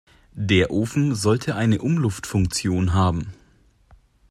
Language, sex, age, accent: German, male, 19-29, Deutschland Deutsch